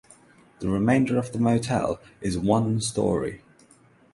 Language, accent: English, England English; India and South Asia (India, Pakistan, Sri Lanka)